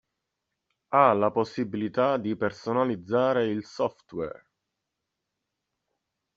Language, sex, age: Italian, male, 30-39